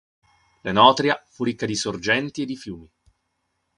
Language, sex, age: Italian, male, 19-29